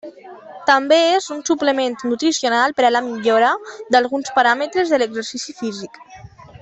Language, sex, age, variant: Catalan, female, 19-29, Central